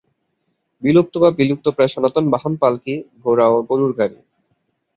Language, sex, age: Bengali, male, 19-29